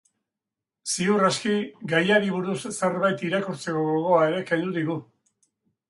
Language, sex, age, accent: Basque, male, 70-79, Erdialdekoa edo Nafarra (Gipuzkoa, Nafarroa)